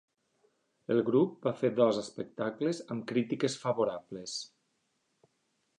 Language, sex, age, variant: Catalan, male, 40-49, Nord-Occidental